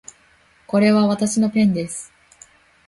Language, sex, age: Japanese, female, 19-29